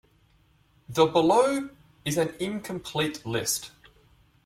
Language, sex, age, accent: English, male, 30-39, Australian English